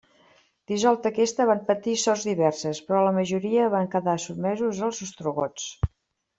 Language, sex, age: Catalan, female, 60-69